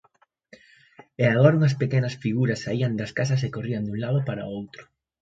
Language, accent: Galician, Central (gheada)